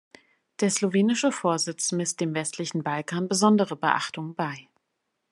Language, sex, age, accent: German, female, 30-39, Deutschland Deutsch